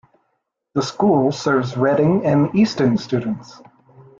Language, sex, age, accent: English, male, under 19, United States English